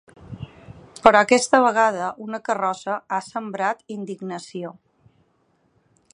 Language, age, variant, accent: Catalan, 30-39, Balear, balear; Palma